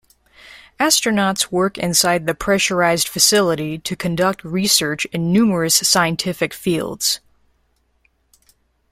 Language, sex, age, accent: English, female, 30-39, United States English